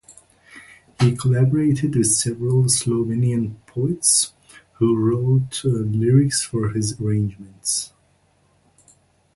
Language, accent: English, United States English